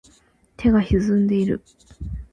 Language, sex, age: Japanese, female, 19-29